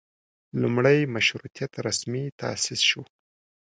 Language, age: Pashto, 19-29